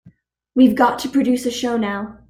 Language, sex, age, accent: English, female, under 19, Canadian English